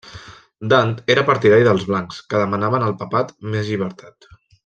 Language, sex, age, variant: Catalan, male, 30-39, Central